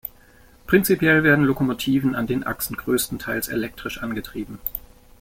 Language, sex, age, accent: German, male, 19-29, Deutschland Deutsch